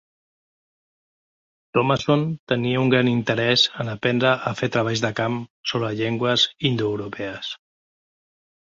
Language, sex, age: Catalan, male, 50-59